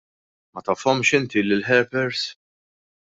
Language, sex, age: Maltese, male, 19-29